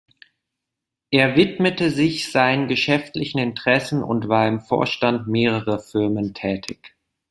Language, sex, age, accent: German, male, 19-29, Deutschland Deutsch